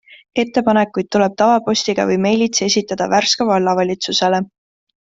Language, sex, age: Estonian, female, 19-29